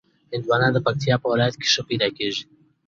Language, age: Pashto, 19-29